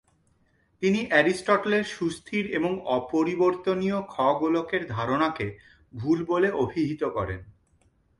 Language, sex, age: Bengali, male, 30-39